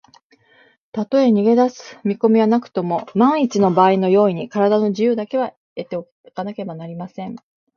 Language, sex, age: Japanese, female, 50-59